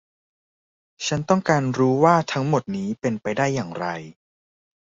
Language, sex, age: Thai, male, 19-29